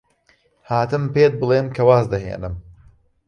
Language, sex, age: Central Kurdish, male, 19-29